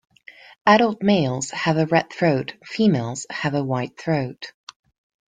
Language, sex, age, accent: English, female, 30-39, England English